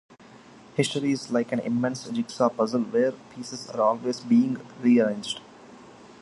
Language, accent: English, India and South Asia (India, Pakistan, Sri Lanka)